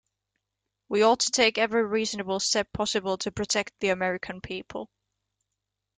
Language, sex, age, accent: English, female, 19-29, England English